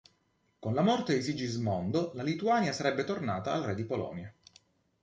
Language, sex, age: Italian, male, 40-49